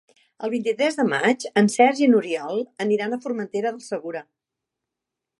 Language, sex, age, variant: Catalan, female, 60-69, Central